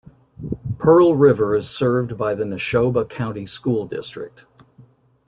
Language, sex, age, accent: English, male, 60-69, United States English